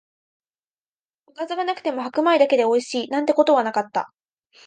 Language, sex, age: Japanese, female, under 19